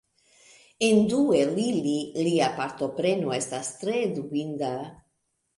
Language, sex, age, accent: Esperanto, female, 50-59, Internacia